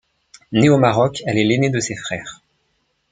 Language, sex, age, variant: French, male, 19-29, Français de métropole